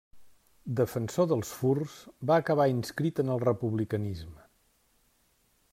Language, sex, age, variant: Catalan, male, 50-59, Central